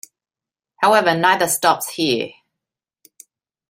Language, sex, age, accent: English, female, 30-39, Australian English